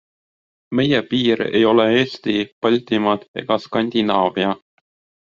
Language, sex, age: Estonian, male, 19-29